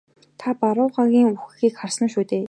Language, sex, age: Mongolian, female, 19-29